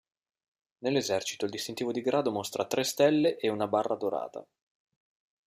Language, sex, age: Italian, male, 30-39